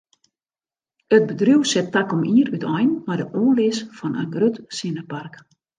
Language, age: Western Frisian, 60-69